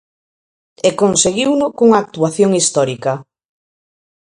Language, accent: Galician, Normativo (estándar)